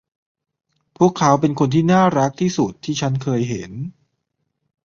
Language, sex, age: Thai, male, 30-39